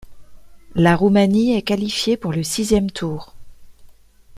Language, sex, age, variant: French, female, 40-49, Français de métropole